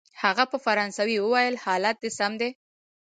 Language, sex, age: Pashto, female, 19-29